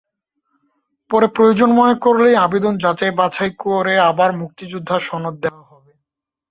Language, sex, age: Bengali, male, 19-29